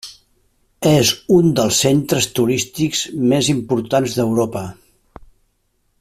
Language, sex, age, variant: Catalan, male, 60-69, Septentrional